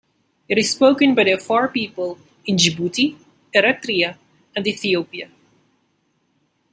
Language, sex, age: English, male, 19-29